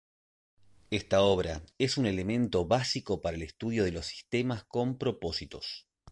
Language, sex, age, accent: Spanish, male, 40-49, Rioplatense: Argentina, Uruguay, este de Bolivia, Paraguay